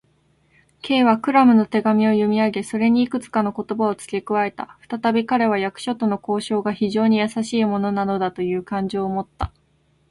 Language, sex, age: Japanese, female, 19-29